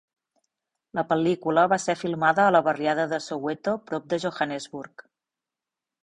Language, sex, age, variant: Catalan, female, 40-49, Central